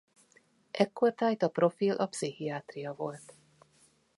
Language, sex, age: Hungarian, female, 40-49